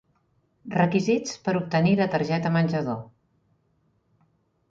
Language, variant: Catalan, Central